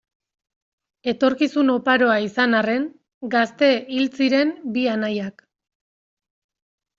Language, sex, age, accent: Basque, female, 30-39, Erdialdekoa edo Nafarra (Gipuzkoa, Nafarroa)